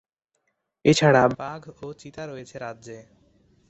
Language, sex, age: Bengali, male, 19-29